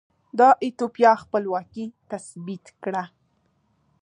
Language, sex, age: Pashto, female, 19-29